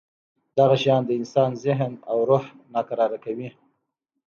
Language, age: Pashto, 30-39